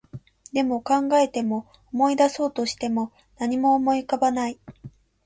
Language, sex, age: Japanese, female, 19-29